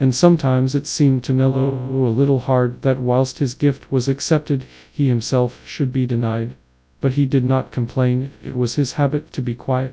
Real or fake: fake